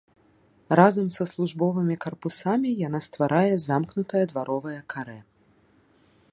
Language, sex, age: Belarusian, female, 30-39